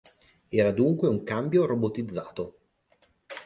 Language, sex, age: Italian, male, 30-39